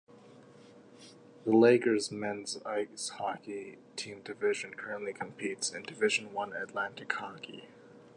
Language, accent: English, United States English